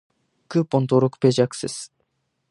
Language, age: Japanese, 19-29